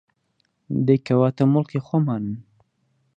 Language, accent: Central Kurdish, سۆرانی